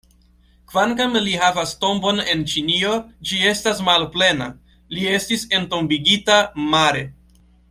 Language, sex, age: Esperanto, male, 19-29